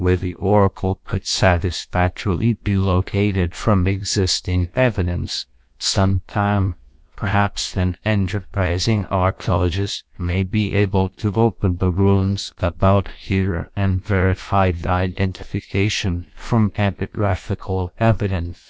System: TTS, GlowTTS